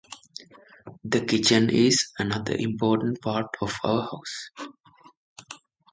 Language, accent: English, India and South Asia (India, Pakistan, Sri Lanka)